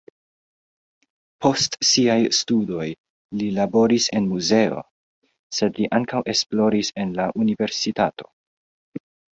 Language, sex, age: Esperanto, male, 19-29